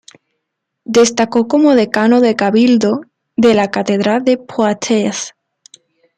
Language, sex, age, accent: Spanish, female, 19-29, España: Sur peninsular (Andalucia, Extremadura, Murcia)